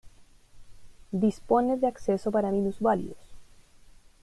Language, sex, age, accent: Spanish, female, 19-29, Chileno: Chile, Cuyo